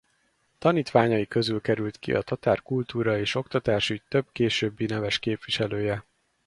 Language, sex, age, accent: Hungarian, male, 30-39, budapesti